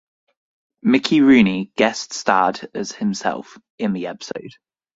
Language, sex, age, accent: English, male, 19-29, England English